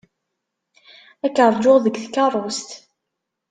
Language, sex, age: Kabyle, female, 19-29